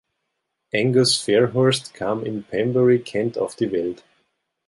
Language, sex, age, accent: German, male, 30-39, Österreichisches Deutsch